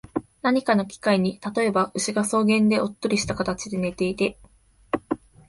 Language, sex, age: Japanese, female, 19-29